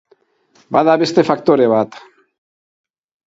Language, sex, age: Basque, male, 50-59